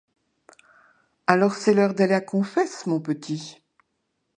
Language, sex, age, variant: French, female, 60-69, Français de métropole